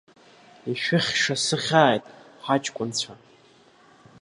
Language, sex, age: Abkhazian, female, 30-39